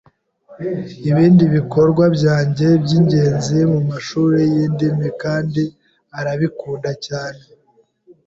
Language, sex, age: Kinyarwanda, male, 19-29